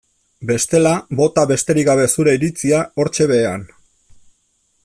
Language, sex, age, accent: Basque, male, 40-49, Erdialdekoa edo Nafarra (Gipuzkoa, Nafarroa)